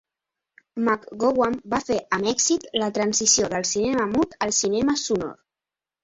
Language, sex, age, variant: Catalan, female, 50-59, Central